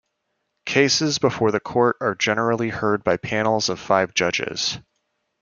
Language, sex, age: English, male, 19-29